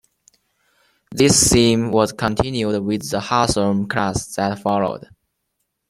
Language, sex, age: English, male, 19-29